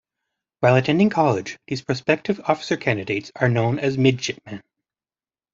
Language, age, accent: English, 30-39, Canadian English